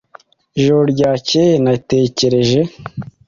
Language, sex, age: Kinyarwanda, male, 19-29